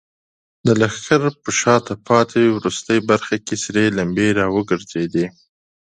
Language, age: Pashto, 30-39